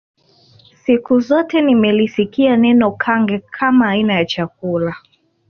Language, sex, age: Swahili, female, 19-29